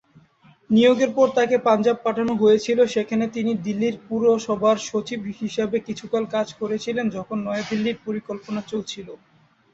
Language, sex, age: Bengali, male, 19-29